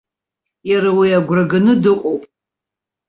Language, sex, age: Abkhazian, female, 40-49